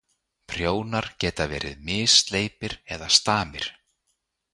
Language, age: Icelandic, 30-39